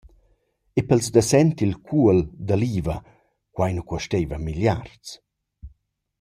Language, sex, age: Romansh, male, 40-49